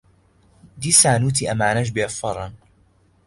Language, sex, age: Central Kurdish, male, under 19